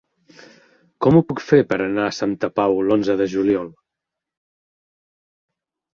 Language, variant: Catalan, Central